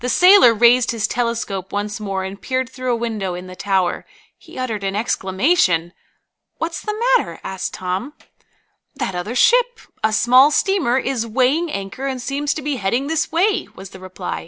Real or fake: real